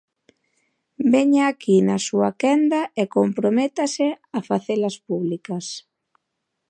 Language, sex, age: Galician, female, 19-29